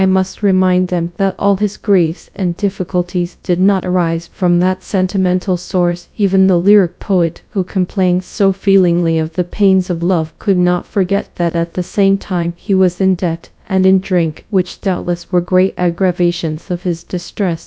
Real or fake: fake